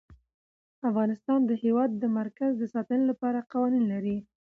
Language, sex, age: Pashto, female, 19-29